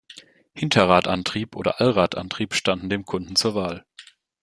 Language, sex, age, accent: German, male, 19-29, Deutschland Deutsch